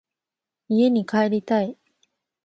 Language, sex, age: Japanese, female, 19-29